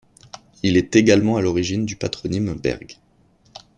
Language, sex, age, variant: French, male, 30-39, Français de métropole